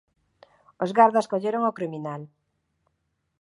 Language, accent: Galician, Normativo (estándar)